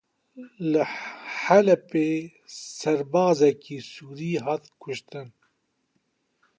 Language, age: Kurdish, 50-59